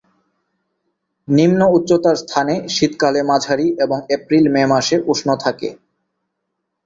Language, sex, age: Bengali, male, 19-29